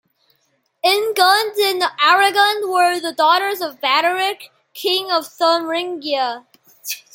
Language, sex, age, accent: English, male, under 19, United States English